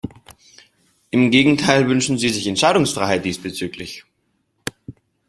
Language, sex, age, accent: German, male, 19-29, Österreichisches Deutsch